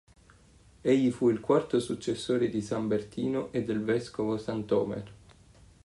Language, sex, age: Italian, male, 19-29